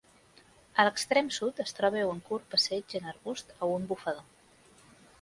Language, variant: Catalan, Central